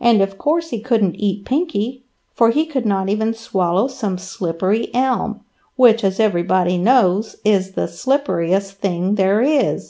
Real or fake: real